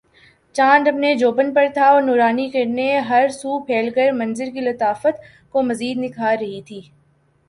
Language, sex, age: Urdu, female, 19-29